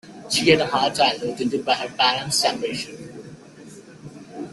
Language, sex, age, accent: English, male, 19-29, United States English